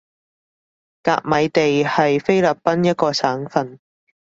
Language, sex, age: Cantonese, female, 19-29